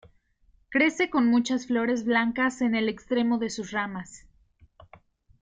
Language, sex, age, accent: Spanish, female, 19-29, México